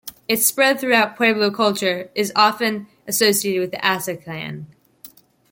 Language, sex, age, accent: English, female, under 19, United States English